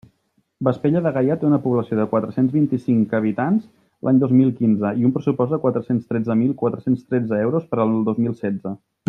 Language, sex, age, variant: Catalan, male, 30-39, Septentrional